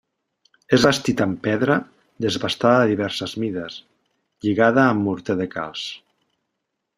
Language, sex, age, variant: Catalan, male, 40-49, Central